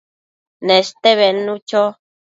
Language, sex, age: Matsés, female, under 19